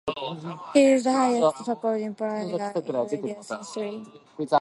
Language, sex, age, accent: English, female, under 19, United States English